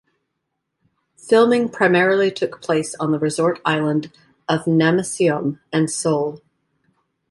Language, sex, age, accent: English, female, 40-49, United States English